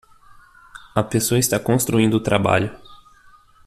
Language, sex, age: Portuguese, male, 19-29